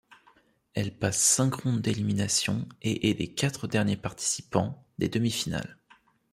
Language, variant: French, Français de métropole